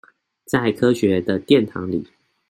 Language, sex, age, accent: Chinese, male, 30-39, 出生地：臺北市